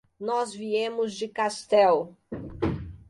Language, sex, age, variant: Portuguese, female, 40-49, Portuguese (Brasil)